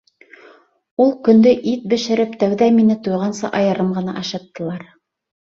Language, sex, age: Bashkir, female, 30-39